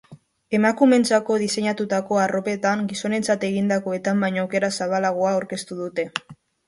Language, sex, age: Basque, female, 19-29